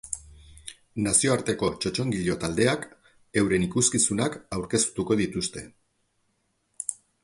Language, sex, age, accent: Basque, male, 50-59, Mendebalekoa (Araba, Bizkaia, Gipuzkoako mendebaleko herri batzuk)